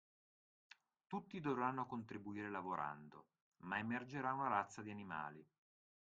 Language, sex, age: Italian, male, 50-59